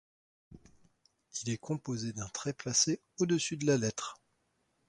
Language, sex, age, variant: French, male, 30-39, Français de métropole